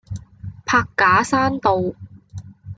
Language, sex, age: Cantonese, female, 19-29